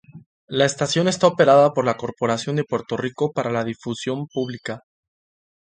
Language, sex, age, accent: Spanish, male, 19-29, México